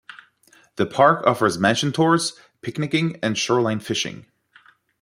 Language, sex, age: English, male, 30-39